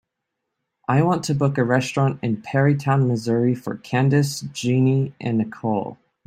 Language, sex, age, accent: English, male, 19-29, United States English